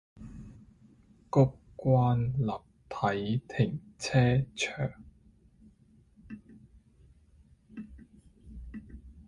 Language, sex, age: Chinese, male, 19-29